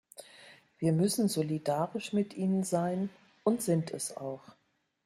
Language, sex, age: German, female, 50-59